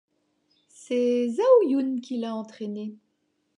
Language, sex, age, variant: French, female, 50-59, Français de métropole